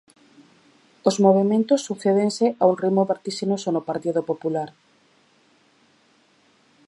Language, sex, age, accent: Galician, female, 40-49, Atlántico (seseo e gheada)